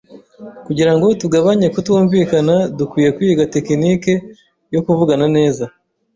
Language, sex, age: Kinyarwanda, male, 30-39